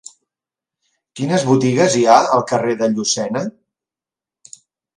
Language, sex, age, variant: Catalan, male, 50-59, Central